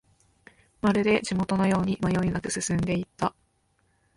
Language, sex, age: Japanese, female, 19-29